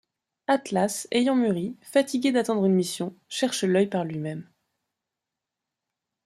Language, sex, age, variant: French, female, 30-39, Français de métropole